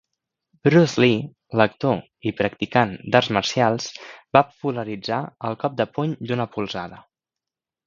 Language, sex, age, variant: Catalan, male, 19-29, Central